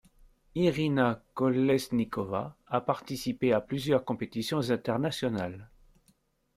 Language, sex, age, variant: French, male, 60-69, Français de métropole